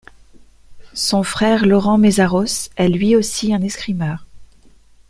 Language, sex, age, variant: French, female, 40-49, Français de métropole